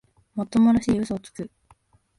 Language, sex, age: Japanese, female, 19-29